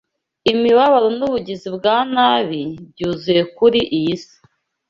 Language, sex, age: Kinyarwanda, female, 19-29